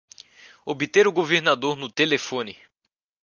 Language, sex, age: Portuguese, male, under 19